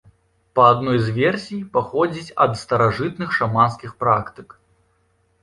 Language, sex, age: Belarusian, male, 19-29